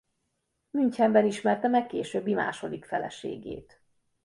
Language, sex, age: Hungarian, female, 50-59